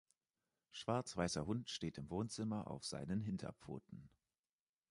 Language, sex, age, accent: German, male, 30-39, Deutschland Deutsch